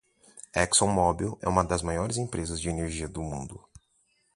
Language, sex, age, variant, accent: Portuguese, male, 19-29, Portuguese (Brasil), Paulista